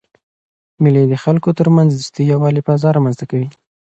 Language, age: Pashto, 19-29